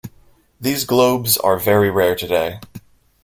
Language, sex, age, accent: English, male, 19-29, United States English